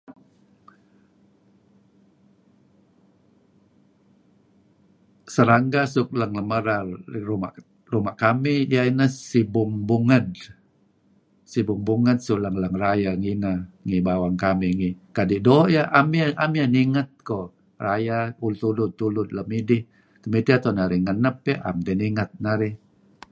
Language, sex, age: Kelabit, male, 70-79